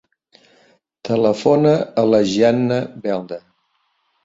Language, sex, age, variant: Catalan, male, 60-69, Central